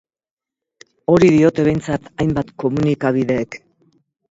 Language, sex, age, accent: Basque, female, 60-69, Mendebalekoa (Araba, Bizkaia, Gipuzkoako mendebaleko herri batzuk)